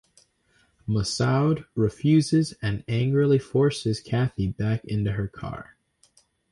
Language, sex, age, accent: English, male, under 19, United States English